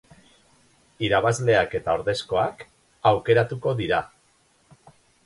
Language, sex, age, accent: Basque, male, 50-59, Mendebalekoa (Araba, Bizkaia, Gipuzkoako mendebaleko herri batzuk)